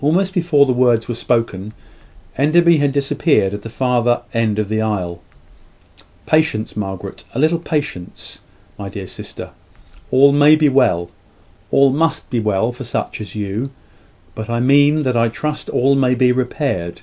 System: none